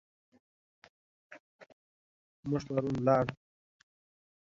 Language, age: English, 19-29